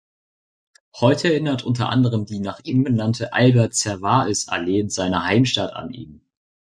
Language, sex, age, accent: German, male, under 19, Deutschland Deutsch